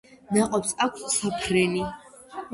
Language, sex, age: Georgian, female, under 19